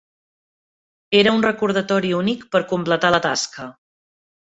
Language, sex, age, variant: Catalan, female, 40-49, Septentrional